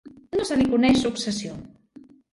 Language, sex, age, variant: Catalan, female, 30-39, Central